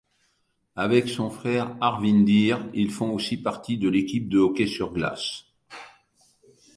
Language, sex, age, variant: French, male, 70-79, Français de métropole